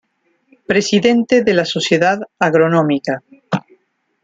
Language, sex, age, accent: Spanish, female, 50-59, Rioplatense: Argentina, Uruguay, este de Bolivia, Paraguay